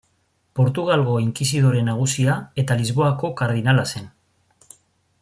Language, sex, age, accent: Basque, male, 40-49, Mendebalekoa (Araba, Bizkaia, Gipuzkoako mendebaleko herri batzuk)